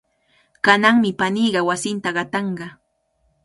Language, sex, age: Cajatambo North Lima Quechua, female, 19-29